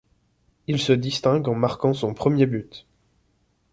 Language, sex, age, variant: French, male, 30-39, Français de métropole